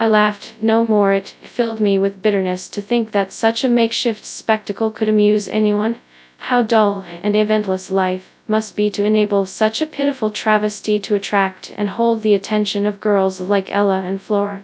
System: TTS, FastPitch